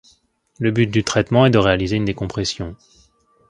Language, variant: French, Français de métropole